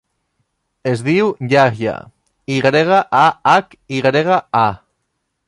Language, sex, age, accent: Catalan, male, 30-39, valencià